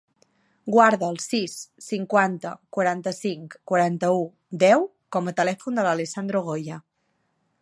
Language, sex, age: Catalan, female, 19-29